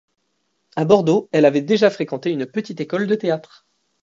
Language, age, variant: French, 19-29, Français de métropole